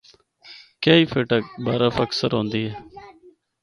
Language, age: Northern Hindko, 30-39